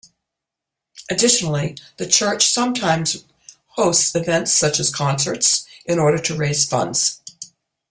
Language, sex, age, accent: English, female, 70-79, United States English